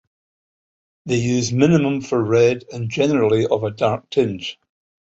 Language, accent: English, Scottish English